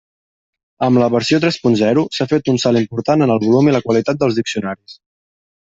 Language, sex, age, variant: Catalan, male, 19-29, Central